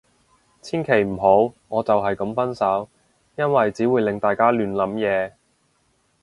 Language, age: Cantonese, 19-29